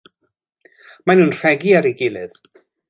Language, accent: Welsh, Y Deyrnas Unedig Cymraeg